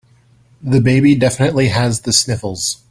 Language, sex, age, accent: English, male, 19-29, United States English